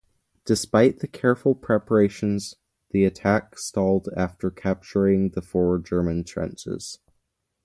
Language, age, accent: English, under 19, United States English